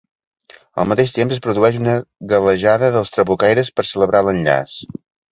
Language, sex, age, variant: Catalan, male, 50-59, Central